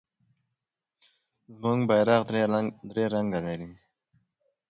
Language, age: Pashto, under 19